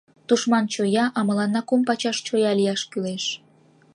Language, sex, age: Mari, female, under 19